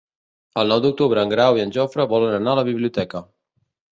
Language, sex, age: Catalan, male, 40-49